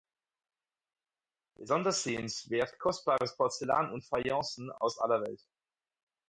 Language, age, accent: German, 30-39, Deutschland Deutsch